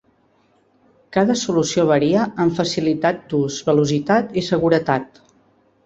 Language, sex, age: Catalan, female, 50-59